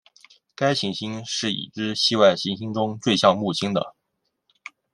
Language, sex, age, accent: Chinese, male, 19-29, 出生地：江苏省